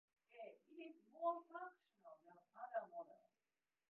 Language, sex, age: Japanese, male, 19-29